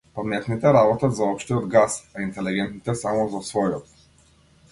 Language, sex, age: Macedonian, male, 19-29